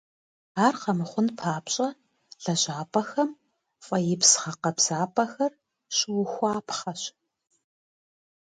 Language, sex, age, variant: Kabardian, female, 50-59, Адыгэбзэ (Къэбэрдей, Кирил, псоми зэдай)